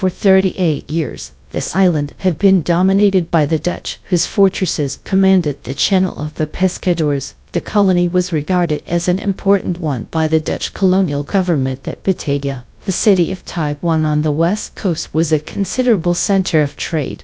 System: TTS, GradTTS